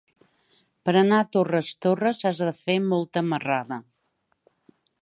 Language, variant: Catalan, Central